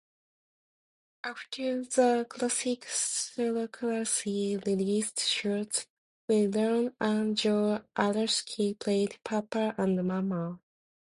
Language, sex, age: English, female, 19-29